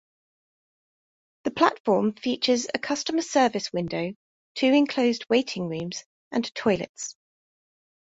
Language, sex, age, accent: English, female, 30-39, England English